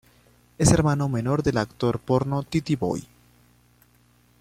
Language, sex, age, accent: Spanish, male, 19-29, Andino-Pacífico: Colombia, Perú, Ecuador, oeste de Bolivia y Venezuela andina